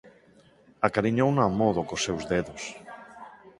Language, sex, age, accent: Galician, male, 50-59, Neofalante